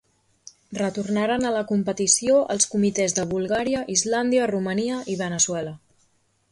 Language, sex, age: Catalan, female, 19-29